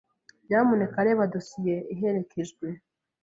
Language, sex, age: Kinyarwanda, female, 19-29